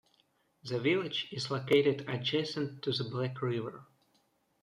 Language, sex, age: English, male, 19-29